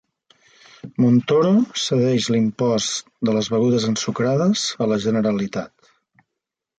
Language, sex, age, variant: Catalan, male, 50-59, Central